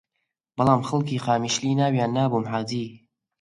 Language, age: Central Kurdish, 19-29